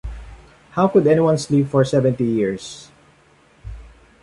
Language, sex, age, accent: English, male, 40-49, Filipino